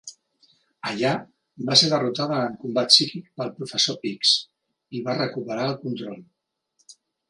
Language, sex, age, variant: Catalan, male, 40-49, Central